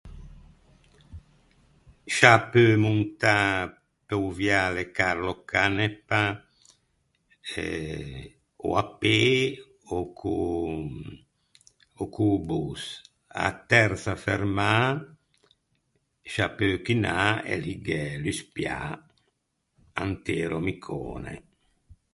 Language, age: Ligurian, 70-79